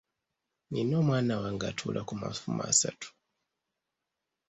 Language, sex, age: Ganda, male, 30-39